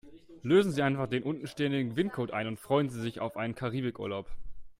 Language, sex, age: German, male, 19-29